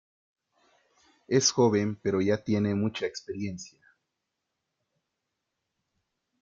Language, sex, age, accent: Spanish, male, 19-29, Rioplatense: Argentina, Uruguay, este de Bolivia, Paraguay